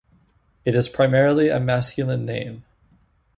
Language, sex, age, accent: English, male, 19-29, United States English